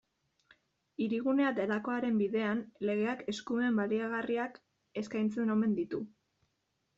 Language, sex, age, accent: Basque, female, 19-29, Mendebalekoa (Araba, Bizkaia, Gipuzkoako mendebaleko herri batzuk)